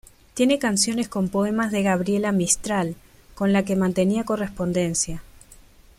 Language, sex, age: Spanish, female, 19-29